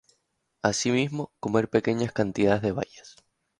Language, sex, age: Spanish, male, 19-29